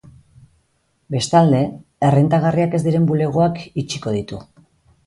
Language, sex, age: Basque, female, 40-49